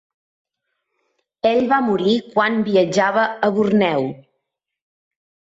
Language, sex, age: Catalan, female, 40-49